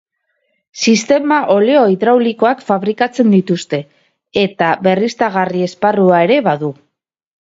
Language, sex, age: Basque, female, 30-39